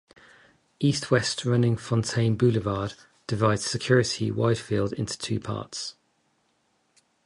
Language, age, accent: English, 50-59, England English